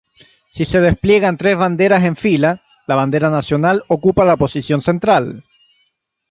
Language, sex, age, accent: Spanish, male, 40-49, Chileno: Chile, Cuyo